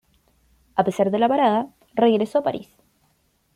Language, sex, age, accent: Spanish, female, under 19, Chileno: Chile, Cuyo